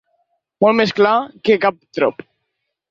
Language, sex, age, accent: Catalan, female, 30-39, nord-oriental